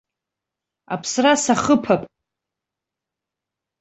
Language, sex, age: Abkhazian, female, 40-49